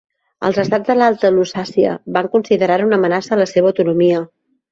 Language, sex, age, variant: Catalan, female, 30-39, Central